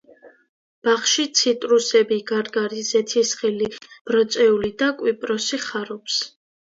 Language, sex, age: Georgian, female, under 19